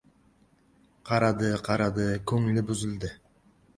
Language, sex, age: Uzbek, male, 19-29